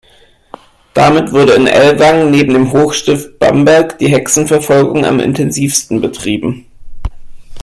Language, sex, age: German, male, 30-39